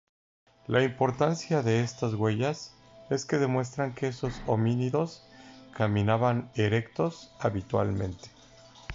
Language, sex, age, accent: Spanish, male, 40-49, México